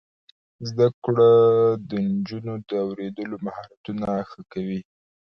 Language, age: Pashto, 19-29